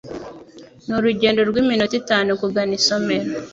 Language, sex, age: Kinyarwanda, female, 30-39